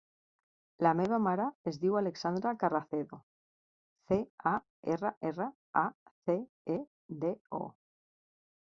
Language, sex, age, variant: Catalan, female, 50-59, Central